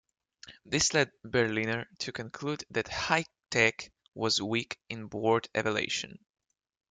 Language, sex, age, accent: English, male, 19-29, United States English